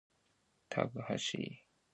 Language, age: Seri, 19-29